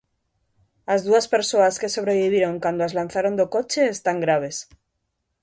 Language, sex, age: Galician, female, 30-39